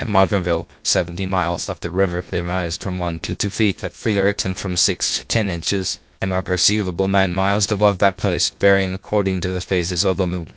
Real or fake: fake